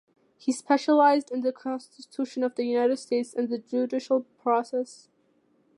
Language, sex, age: English, female, under 19